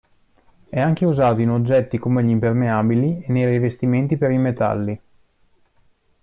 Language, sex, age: Italian, male, 30-39